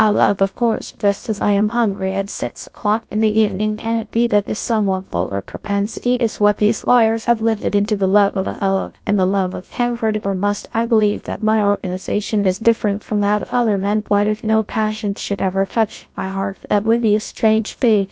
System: TTS, GlowTTS